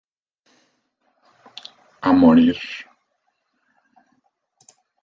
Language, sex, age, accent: Spanish, male, 19-29, Caribe: Cuba, Venezuela, Puerto Rico, República Dominicana, Panamá, Colombia caribeña, México caribeño, Costa del golfo de México